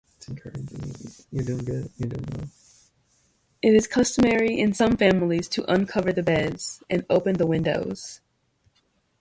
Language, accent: English, United States English